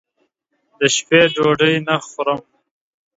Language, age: Pashto, 19-29